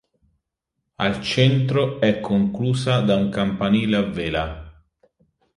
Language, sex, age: Italian, male, 30-39